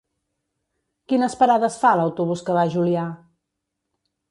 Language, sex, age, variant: Catalan, female, 50-59, Central